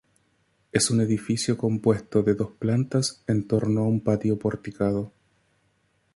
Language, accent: Spanish, Chileno: Chile, Cuyo